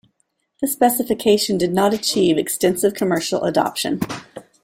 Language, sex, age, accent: English, female, 40-49, United States English